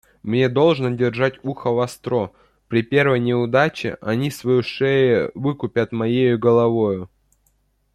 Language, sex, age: Russian, male, under 19